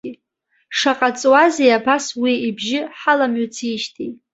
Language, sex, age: Abkhazian, female, under 19